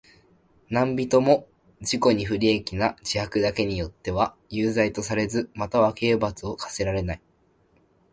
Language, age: Japanese, 19-29